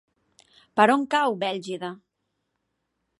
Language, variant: Catalan, Central